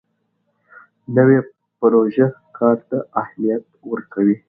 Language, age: Pashto, 19-29